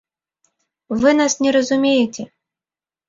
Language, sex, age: Belarusian, female, 19-29